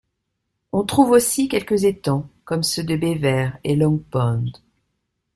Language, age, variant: French, 50-59, Français de métropole